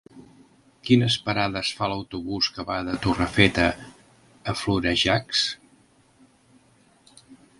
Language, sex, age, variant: Catalan, male, 60-69, Central